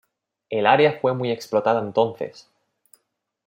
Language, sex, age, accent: Spanish, male, 19-29, España: Sur peninsular (Andalucia, Extremadura, Murcia)